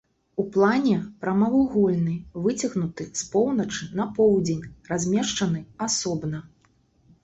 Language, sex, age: Belarusian, female, 40-49